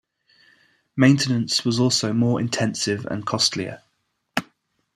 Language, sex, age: English, male, 19-29